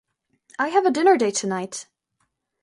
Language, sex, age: English, female, under 19